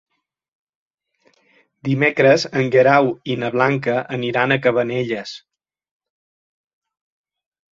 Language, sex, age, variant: Catalan, male, 40-49, Balear